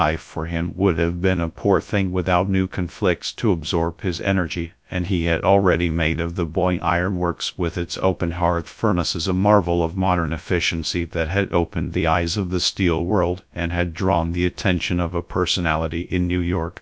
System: TTS, GradTTS